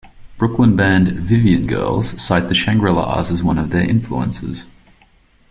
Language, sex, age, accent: English, male, 19-29, Australian English